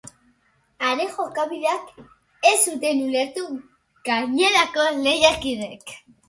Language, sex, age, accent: Basque, female, 40-49, Erdialdekoa edo Nafarra (Gipuzkoa, Nafarroa)